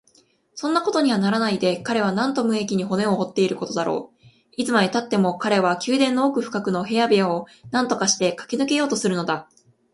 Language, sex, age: Japanese, female, 19-29